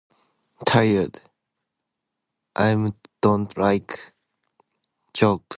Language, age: English, 19-29